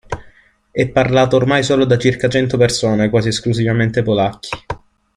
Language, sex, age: Italian, male, under 19